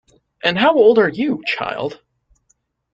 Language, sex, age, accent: English, male, 19-29, United States English